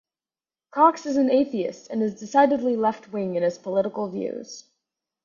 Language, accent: English, United States English